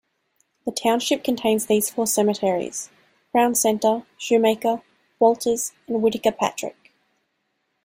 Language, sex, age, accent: English, female, 19-29, Australian English